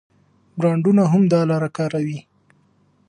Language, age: Pashto, 19-29